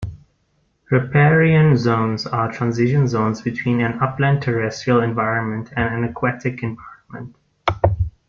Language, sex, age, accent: English, male, 19-29, Southern African (South Africa, Zimbabwe, Namibia)